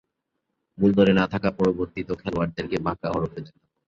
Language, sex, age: Bengali, male, 19-29